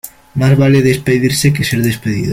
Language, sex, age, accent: Spanish, male, under 19, España: Centro-Sur peninsular (Madrid, Toledo, Castilla-La Mancha)